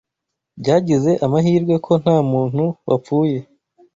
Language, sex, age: Kinyarwanda, male, 19-29